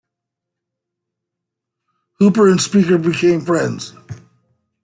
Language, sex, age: English, male, 50-59